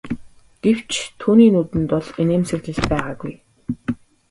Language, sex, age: Mongolian, female, 19-29